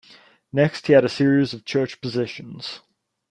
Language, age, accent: English, 19-29, Australian English